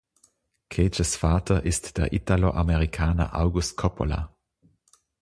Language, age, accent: German, 40-49, Österreichisches Deutsch